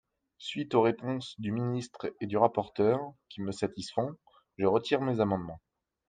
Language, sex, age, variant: French, male, 30-39, Français de métropole